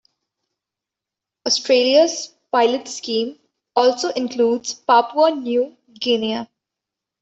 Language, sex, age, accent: English, female, 19-29, India and South Asia (India, Pakistan, Sri Lanka)